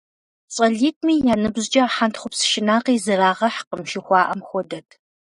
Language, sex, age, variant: Kabardian, female, 40-49, Адыгэбзэ (Къэбэрдей, Кирил, Урысей)